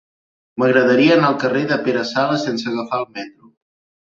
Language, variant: Catalan, Central